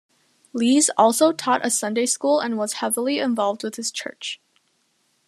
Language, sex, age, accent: English, female, under 19, United States English